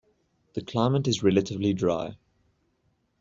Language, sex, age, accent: English, male, 19-29, Southern African (South Africa, Zimbabwe, Namibia)